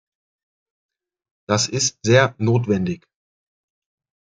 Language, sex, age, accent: German, male, 40-49, Deutschland Deutsch